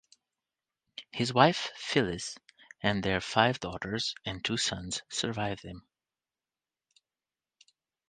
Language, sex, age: English, male, 40-49